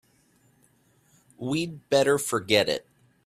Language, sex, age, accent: English, male, 30-39, United States English